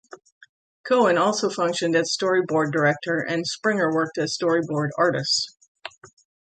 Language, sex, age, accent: English, female, 60-69, United States English